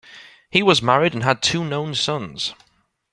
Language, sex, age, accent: English, male, 19-29, England English